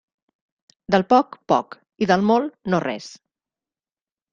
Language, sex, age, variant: Catalan, female, 40-49, Central